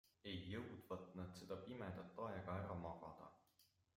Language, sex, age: Estonian, male, 30-39